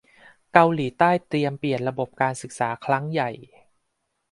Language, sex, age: Thai, male, 30-39